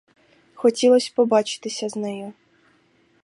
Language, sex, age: Ukrainian, female, 19-29